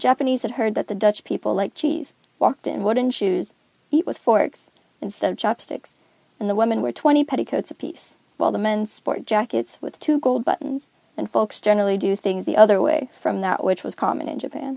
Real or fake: real